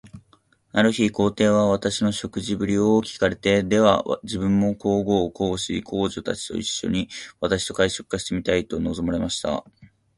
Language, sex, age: Japanese, male, 19-29